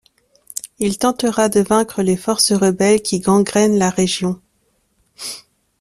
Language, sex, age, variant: French, female, 30-39, Français de métropole